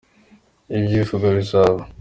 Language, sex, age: Kinyarwanda, male, under 19